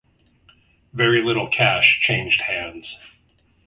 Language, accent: English, United States English